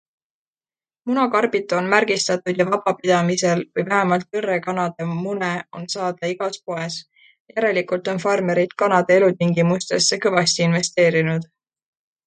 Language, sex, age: Estonian, female, 19-29